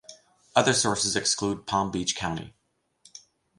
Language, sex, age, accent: English, male, 50-59, United States English